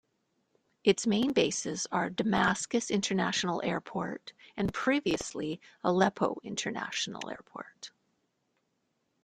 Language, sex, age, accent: English, female, 50-59, Canadian English